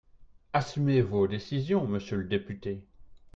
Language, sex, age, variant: French, male, 30-39, Français de métropole